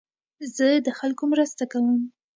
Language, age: Pashto, 19-29